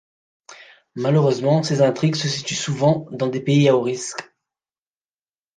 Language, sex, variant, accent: French, male, Français des départements et régions d'outre-mer, Français de La Réunion